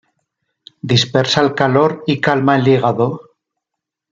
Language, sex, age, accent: Spanish, male, 40-49, España: Norte peninsular (Asturias, Castilla y León, Cantabria, País Vasco, Navarra, Aragón, La Rioja, Guadalajara, Cuenca)